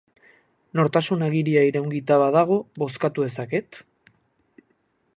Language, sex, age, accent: Basque, male, 30-39, Erdialdekoa edo Nafarra (Gipuzkoa, Nafarroa)